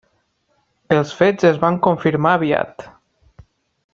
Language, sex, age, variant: Catalan, male, 19-29, Nord-Occidental